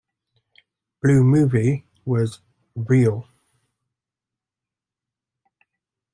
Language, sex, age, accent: English, male, 30-39, England English